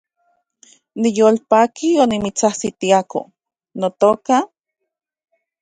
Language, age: Central Puebla Nahuatl, 30-39